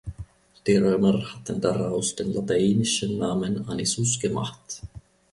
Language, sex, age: German, male, 30-39